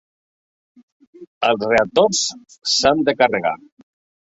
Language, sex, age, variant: Catalan, male, 60-69, Central